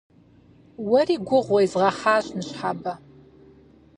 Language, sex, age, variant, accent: Kabardian, female, 30-39, Адыгэбзэ (Къэбэрдей, Кирил, псоми зэдай), Джылэхъстэней (Gilahsteney)